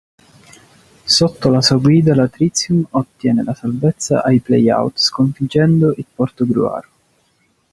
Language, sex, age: Italian, male, 19-29